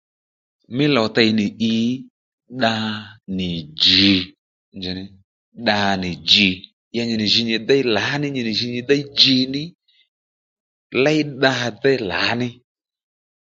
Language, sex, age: Lendu, male, 30-39